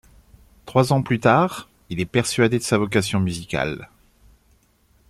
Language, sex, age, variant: French, male, 40-49, Français de métropole